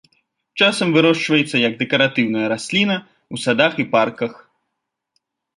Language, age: Belarusian, 19-29